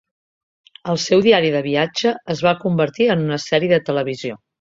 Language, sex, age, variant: Catalan, female, 40-49, Central